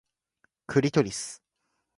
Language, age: Japanese, 19-29